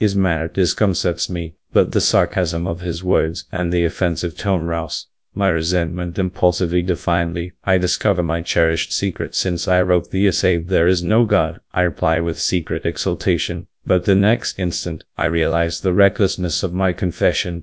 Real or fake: fake